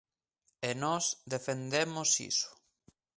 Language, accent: Galician, Atlántico (seseo e gheada)